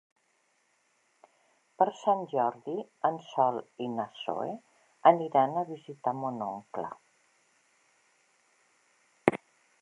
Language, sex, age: Catalan, female, 70-79